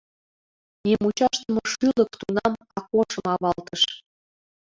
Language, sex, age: Mari, female, 19-29